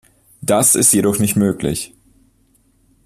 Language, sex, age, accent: German, male, 19-29, Deutschland Deutsch